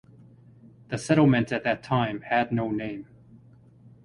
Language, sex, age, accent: English, male, 40-49, United States English